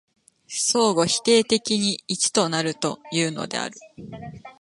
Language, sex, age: Japanese, female, 19-29